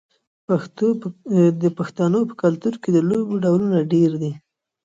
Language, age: Pashto, 19-29